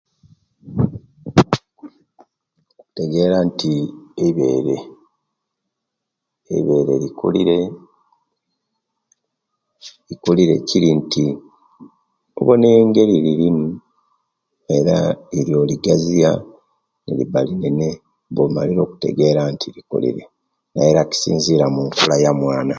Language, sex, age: Kenyi, male, 40-49